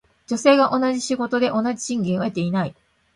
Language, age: Japanese, 50-59